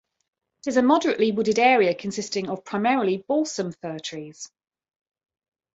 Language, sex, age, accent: English, female, 50-59, England English